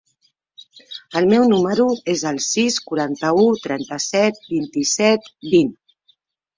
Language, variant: Catalan, Central